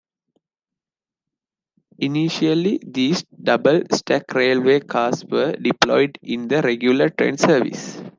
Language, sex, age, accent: English, male, 19-29, India and South Asia (India, Pakistan, Sri Lanka)